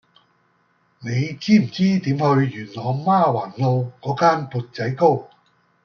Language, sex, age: Cantonese, male, 50-59